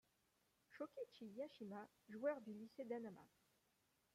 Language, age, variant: French, 19-29, Français de métropole